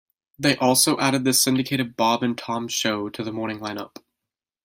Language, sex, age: English, male, 19-29